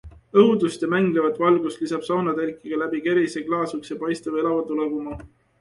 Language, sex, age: Estonian, male, 19-29